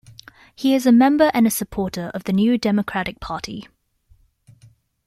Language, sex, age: English, female, 19-29